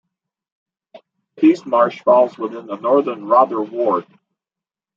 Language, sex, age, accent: English, male, 50-59, United States English